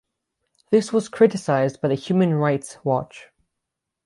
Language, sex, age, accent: English, male, under 19, United States English; England English